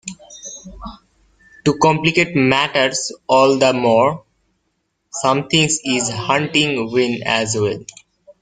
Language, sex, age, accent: English, male, 19-29, United States English